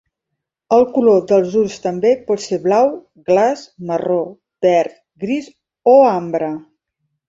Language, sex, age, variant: Catalan, female, 50-59, Central